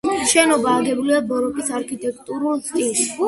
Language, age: Georgian, 19-29